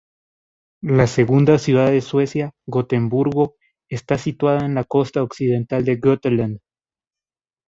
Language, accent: Spanish, América central